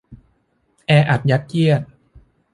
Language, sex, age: Thai, male, 19-29